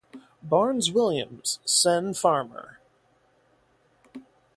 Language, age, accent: English, 19-29, United States English